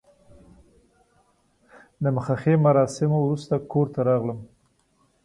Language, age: Pashto, 30-39